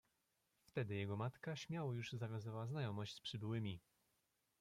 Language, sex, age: Polish, male, 19-29